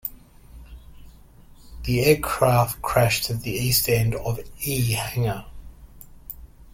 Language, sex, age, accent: English, male, 50-59, Australian English